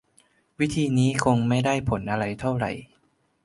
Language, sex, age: Thai, male, 19-29